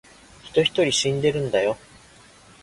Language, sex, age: Japanese, male, 19-29